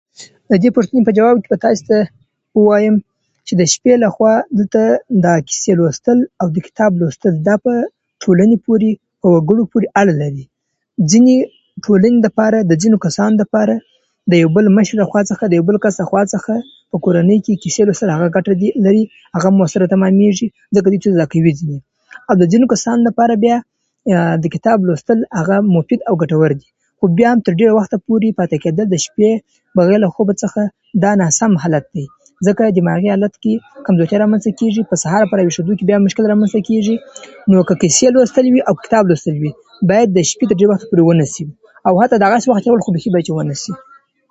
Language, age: Pashto, 19-29